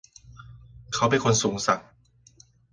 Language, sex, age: Thai, male, 30-39